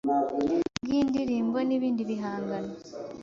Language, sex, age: Kinyarwanda, female, 19-29